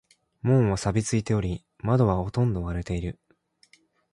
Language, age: Japanese, 19-29